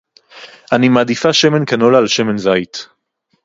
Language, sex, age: Hebrew, male, 19-29